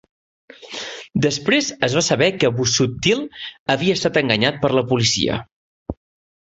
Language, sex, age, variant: Catalan, male, 40-49, Central